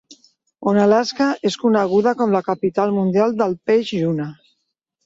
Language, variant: Catalan, Central